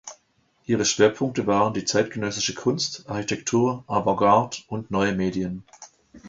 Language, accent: German, Deutschland Deutsch